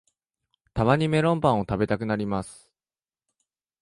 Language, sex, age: Japanese, male, 19-29